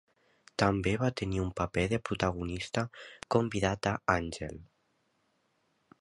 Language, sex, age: Catalan, male, under 19